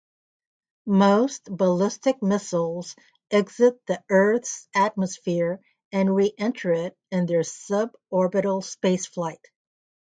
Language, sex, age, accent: English, female, 50-59, United States English